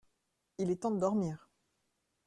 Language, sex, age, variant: French, female, 40-49, Français de métropole